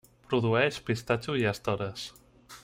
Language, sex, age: Catalan, male, 19-29